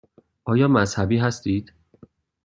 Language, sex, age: Persian, male, 19-29